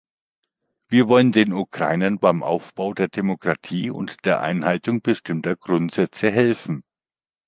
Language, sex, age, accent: German, male, 50-59, Deutschland Deutsch